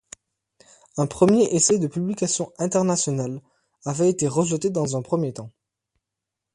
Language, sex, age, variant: French, male, 19-29, Français de métropole